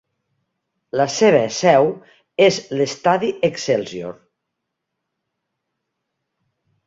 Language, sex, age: Catalan, female, 60-69